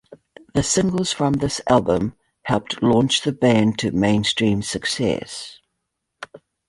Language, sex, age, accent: English, female, 50-59, New Zealand English